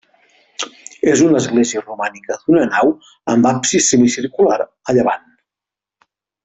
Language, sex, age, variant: Catalan, male, 50-59, Central